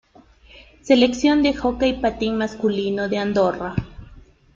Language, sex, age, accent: Spanish, female, 30-39, Andino-Pacífico: Colombia, Perú, Ecuador, oeste de Bolivia y Venezuela andina